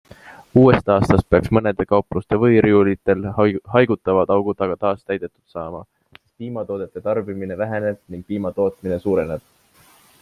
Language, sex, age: Estonian, male, 19-29